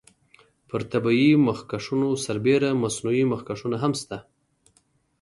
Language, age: Pashto, 30-39